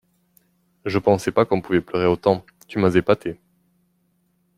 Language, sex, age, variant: French, male, 30-39, Français de métropole